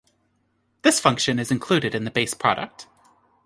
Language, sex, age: English, female, 30-39